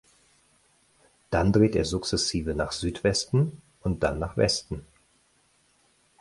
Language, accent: German, Deutschland Deutsch